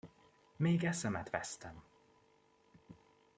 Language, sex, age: Hungarian, male, 19-29